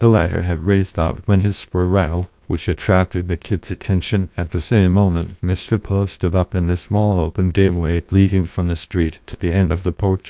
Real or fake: fake